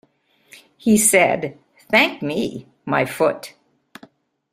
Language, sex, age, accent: English, female, 70-79, United States English